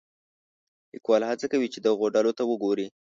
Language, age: Pashto, under 19